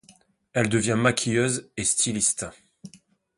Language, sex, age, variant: French, male, 40-49, Français de métropole